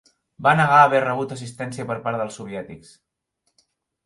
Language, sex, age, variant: Catalan, male, 30-39, Central